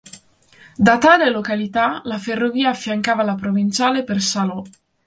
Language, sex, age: Italian, female, 19-29